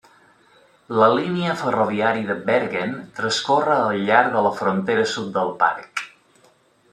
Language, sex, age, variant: Catalan, male, 30-39, Balear